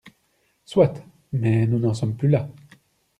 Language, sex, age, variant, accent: French, male, 30-39, Français d'Europe, Français de Belgique